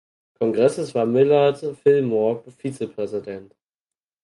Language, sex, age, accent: German, male, under 19, Deutschland Deutsch